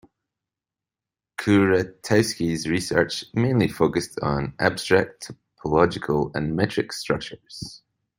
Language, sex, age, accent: English, male, 40-49, Scottish English